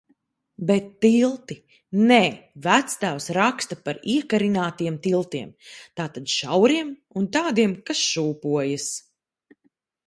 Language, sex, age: Latvian, female, 19-29